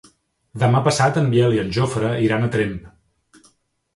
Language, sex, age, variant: Catalan, male, 40-49, Central